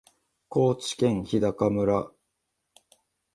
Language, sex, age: Japanese, male, 40-49